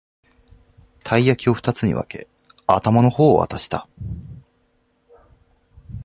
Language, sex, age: Japanese, male, 19-29